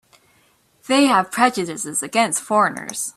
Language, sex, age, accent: English, female, 19-29, United States English